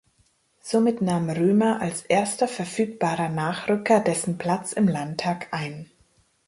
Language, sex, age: German, female, 30-39